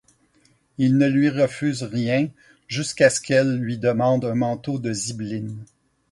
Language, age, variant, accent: French, 50-59, Français d'Amérique du Nord, Français du Canada